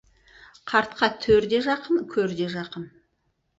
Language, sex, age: Kazakh, female, 40-49